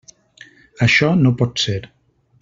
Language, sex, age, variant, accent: Catalan, male, 40-49, Valencià meridional, valencià